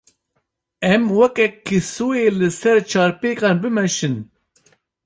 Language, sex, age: Kurdish, male, 30-39